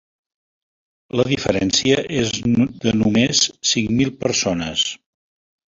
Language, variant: Catalan, Septentrional